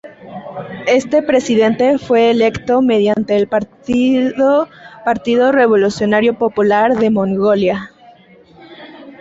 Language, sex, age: Spanish, female, 19-29